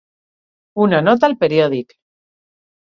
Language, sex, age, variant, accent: Catalan, female, 30-39, Alacantí, valencià